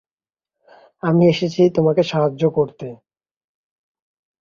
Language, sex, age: Bengali, male, 30-39